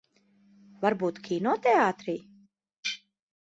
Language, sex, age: Latvian, male, 30-39